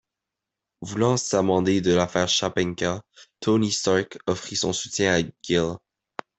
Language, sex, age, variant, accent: French, male, under 19, Français d'Amérique du Nord, Français du Canada